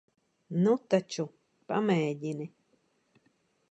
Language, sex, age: Latvian, female, 40-49